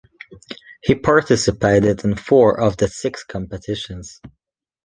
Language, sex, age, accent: English, male, 19-29, Welsh English